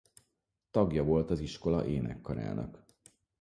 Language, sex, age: Hungarian, male, 40-49